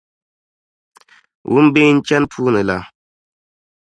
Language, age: Dagbani, 19-29